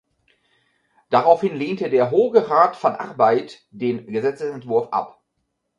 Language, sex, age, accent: German, male, 50-59, Deutschland Deutsch